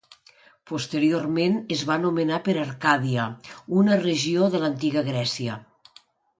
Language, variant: Catalan, Nord-Occidental